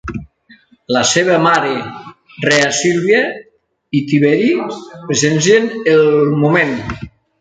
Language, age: Catalan, 19-29